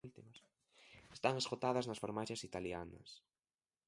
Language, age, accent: Galician, 19-29, Atlántico (seseo e gheada)